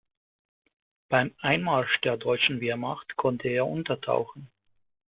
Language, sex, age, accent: German, male, 40-49, Deutschland Deutsch